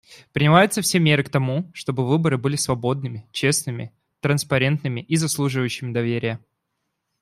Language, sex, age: Russian, male, 19-29